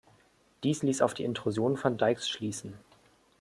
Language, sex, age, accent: German, male, 19-29, Deutschland Deutsch